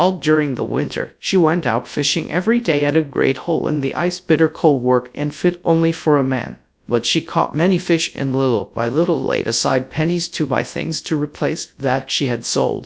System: TTS, GradTTS